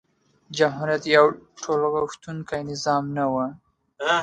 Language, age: Pashto, 19-29